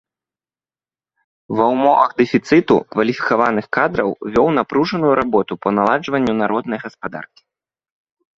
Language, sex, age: Belarusian, male, 30-39